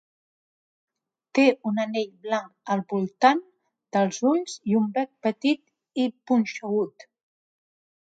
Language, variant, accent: Catalan, Central, central